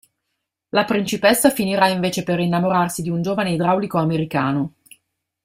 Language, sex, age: Italian, female, 40-49